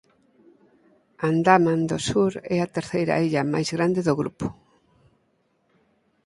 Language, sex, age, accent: Galician, female, 50-59, Normativo (estándar)